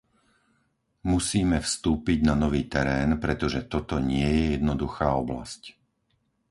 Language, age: Slovak, 50-59